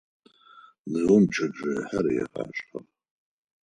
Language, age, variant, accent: Adyghe, 40-49, Адыгабзэ (Кирил, пстэумэ зэдыряе), Кıэмгуй (Çemguy)